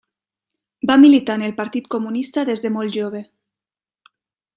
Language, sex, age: Catalan, female, 30-39